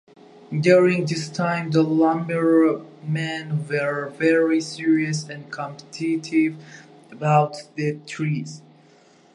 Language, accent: English, United States English